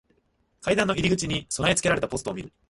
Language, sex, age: Japanese, male, 19-29